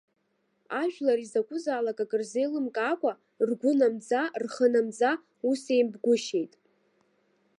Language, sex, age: Abkhazian, female, under 19